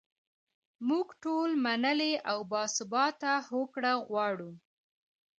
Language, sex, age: Pashto, female, 30-39